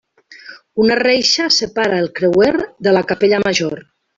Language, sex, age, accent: Catalan, female, 50-59, valencià